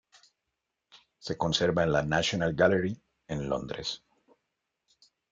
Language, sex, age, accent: Spanish, male, 40-49, Andino-Pacífico: Colombia, Perú, Ecuador, oeste de Bolivia y Venezuela andina